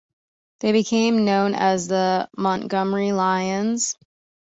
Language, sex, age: English, female, 19-29